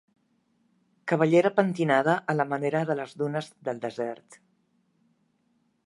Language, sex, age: Catalan, female, 60-69